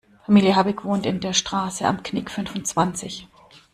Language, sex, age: German, female, 40-49